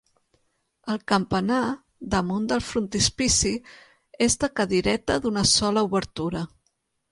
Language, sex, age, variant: Catalan, female, 40-49, Central